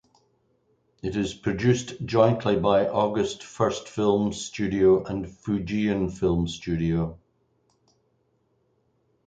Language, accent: English, Scottish English